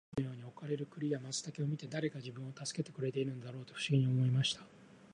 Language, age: Japanese, 40-49